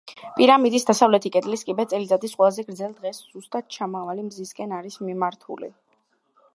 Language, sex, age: Georgian, female, under 19